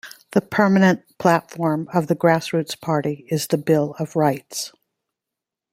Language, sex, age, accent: English, female, 50-59, United States English